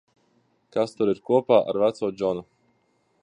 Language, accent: Latvian, Vidus dialekts